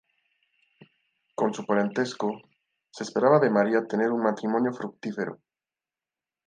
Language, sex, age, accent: Spanish, male, 19-29, México